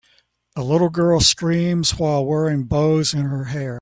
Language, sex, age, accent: English, male, 70-79, United States English